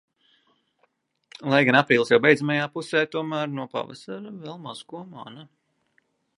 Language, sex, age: Latvian, male, 19-29